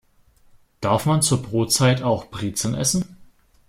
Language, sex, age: German, female, 19-29